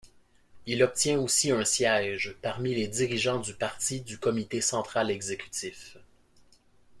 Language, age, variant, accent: French, 19-29, Français d'Amérique du Nord, Français du Canada